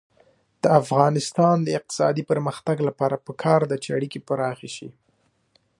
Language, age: Pashto, 19-29